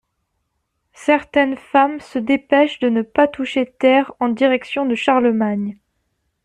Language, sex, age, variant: French, female, 19-29, Français de métropole